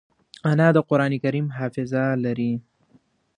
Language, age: Pashto, 19-29